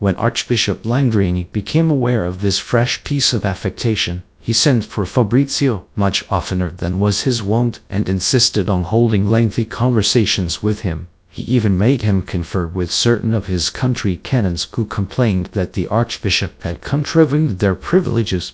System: TTS, GradTTS